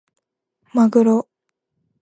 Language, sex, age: Japanese, female, 19-29